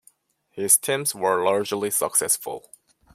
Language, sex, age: English, male, 19-29